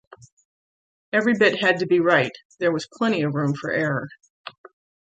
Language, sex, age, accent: English, female, 60-69, United States English